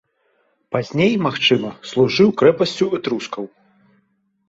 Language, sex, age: Belarusian, male, 40-49